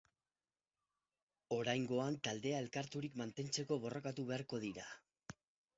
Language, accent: Basque, Mendebalekoa (Araba, Bizkaia, Gipuzkoako mendebaleko herri batzuk)